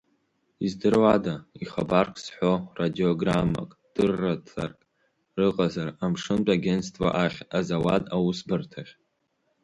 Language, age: Abkhazian, under 19